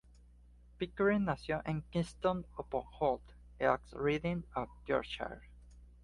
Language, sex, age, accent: Spanish, male, 19-29, Caribe: Cuba, Venezuela, Puerto Rico, República Dominicana, Panamá, Colombia caribeña, México caribeño, Costa del golfo de México